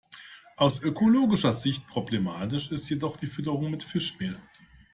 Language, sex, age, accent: German, male, 50-59, Deutschland Deutsch